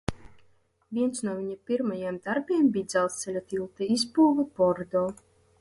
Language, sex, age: Latvian, female, 19-29